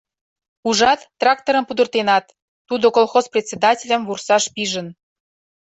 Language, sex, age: Mari, female, 40-49